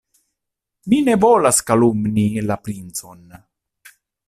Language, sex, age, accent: Esperanto, male, 30-39, Internacia